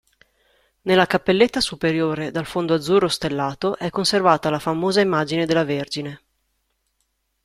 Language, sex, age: Italian, female, 30-39